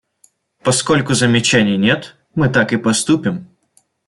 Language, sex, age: Russian, male, 19-29